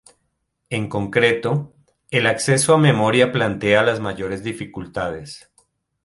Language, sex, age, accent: Spanish, male, 40-49, Andino-Pacífico: Colombia, Perú, Ecuador, oeste de Bolivia y Venezuela andina